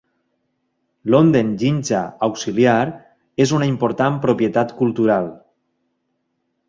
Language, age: Catalan, 40-49